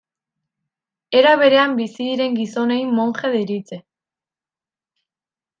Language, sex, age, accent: Basque, female, under 19, Erdialdekoa edo Nafarra (Gipuzkoa, Nafarroa)